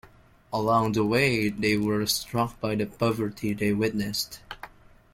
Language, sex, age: English, male, 19-29